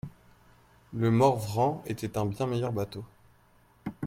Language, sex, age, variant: French, male, 19-29, Français de métropole